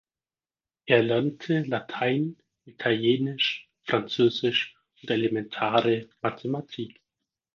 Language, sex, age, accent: German, male, 19-29, Deutschland Deutsch